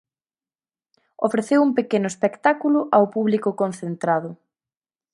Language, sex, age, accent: Galician, female, 19-29, Central (gheada); Normativo (estándar)